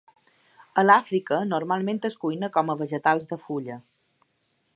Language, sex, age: Catalan, female, 30-39